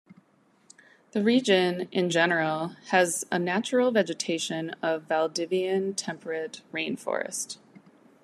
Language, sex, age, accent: English, female, 30-39, United States English